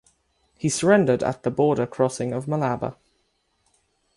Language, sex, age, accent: English, male, 19-29, United States English; England English